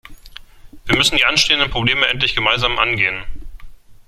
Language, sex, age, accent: German, male, 19-29, Deutschland Deutsch